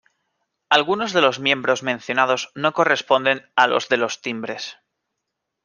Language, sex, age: Spanish, male, 19-29